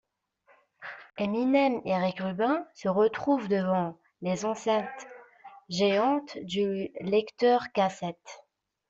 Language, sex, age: French, female, 19-29